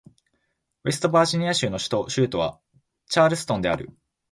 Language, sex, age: Japanese, male, 19-29